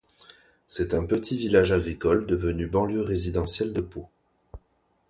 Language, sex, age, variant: French, male, 30-39, Français de métropole